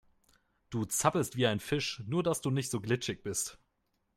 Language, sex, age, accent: German, male, 19-29, Deutschland Deutsch